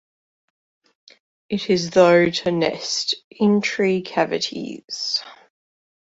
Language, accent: English, Australian English